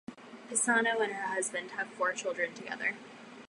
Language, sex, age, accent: English, female, under 19, United States English